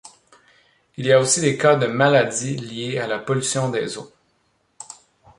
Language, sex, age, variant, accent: French, male, 30-39, Français d'Amérique du Nord, Français du Canada